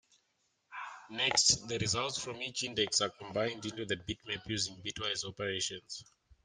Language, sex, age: English, male, 19-29